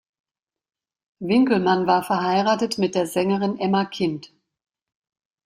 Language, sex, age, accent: German, female, 60-69, Deutschland Deutsch